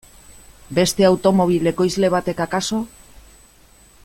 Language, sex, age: Basque, female, 50-59